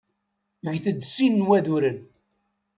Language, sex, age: Kabyle, male, 60-69